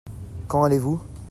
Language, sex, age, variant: French, male, under 19, Français de métropole